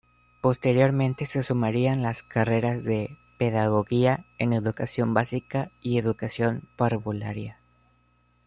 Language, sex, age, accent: Spanish, male, 19-29, México